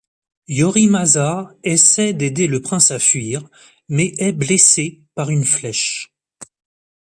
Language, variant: French, Français de métropole